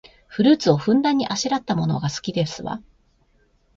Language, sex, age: Japanese, female, 50-59